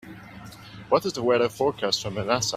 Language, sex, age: English, male, 19-29